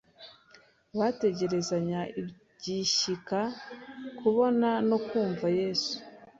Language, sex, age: Kinyarwanda, female, 19-29